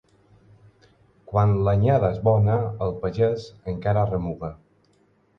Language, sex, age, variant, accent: Catalan, male, 30-39, Balear, balear; aprenent (recent, des del castellà)